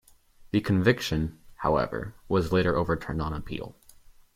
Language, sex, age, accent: English, male, 19-29, United States English